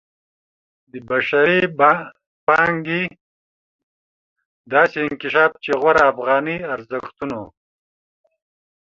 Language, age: Pashto, 40-49